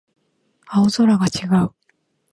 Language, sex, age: Japanese, female, 19-29